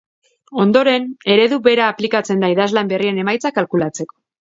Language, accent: Basque, Mendebalekoa (Araba, Bizkaia, Gipuzkoako mendebaleko herri batzuk)